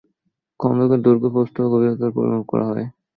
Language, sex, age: Bengali, male, 19-29